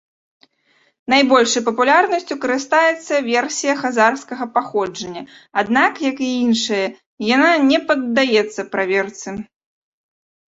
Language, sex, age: Belarusian, female, 30-39